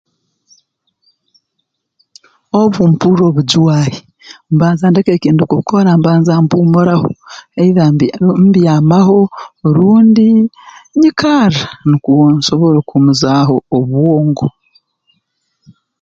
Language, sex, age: Tooro, female, 40-49